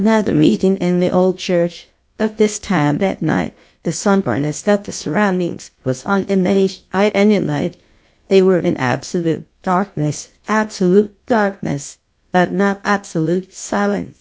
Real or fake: fake